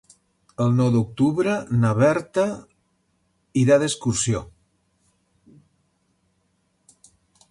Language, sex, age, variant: Catalan, male, 50-59, Central